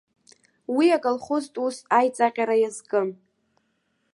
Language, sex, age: Abkhazian, female, under 19